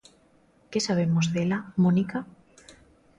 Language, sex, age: Galician, female, 40-49